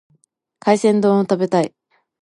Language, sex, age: Japanese, female, 19-29